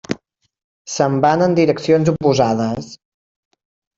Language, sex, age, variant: Catalan, male, 30-39, Septentrional